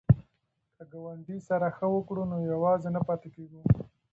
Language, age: Pashto, 30-39